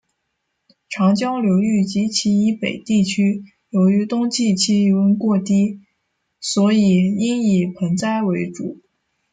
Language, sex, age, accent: Chinese, female, 19-29, 出生地：北京市